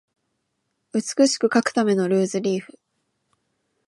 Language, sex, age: Japanese, female, 19-29